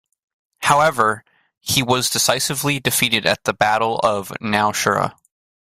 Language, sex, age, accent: English, male, 19-29, Canadian English